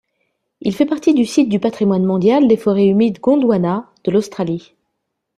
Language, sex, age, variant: French, female, 50-59, Français de métropole